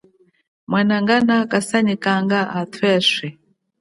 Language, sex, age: Chokwe, female, 40-49